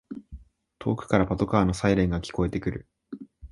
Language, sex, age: Japanese, male, 19-29